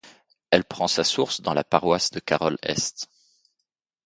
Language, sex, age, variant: French, male, 30-39, Français de métropole